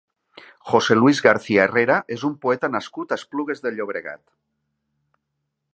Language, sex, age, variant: Catalan, male, 40-49, Nord-Occidental